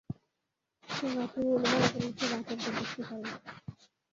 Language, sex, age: Bengali, female, 19-29